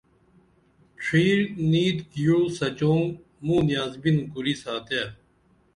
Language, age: Dameli, 40-49